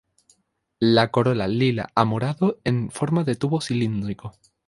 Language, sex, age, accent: Spanish, male, 19-29, España: Islas Canarias